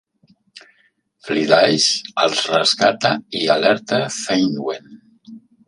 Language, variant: Catalan, Central